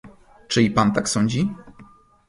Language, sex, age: Polish, male, 30-39